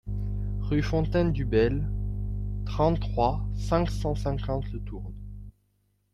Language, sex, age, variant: French, male, 19-29, Français de métropole